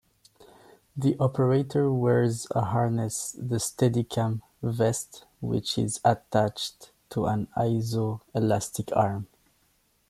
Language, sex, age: English, male, 19-29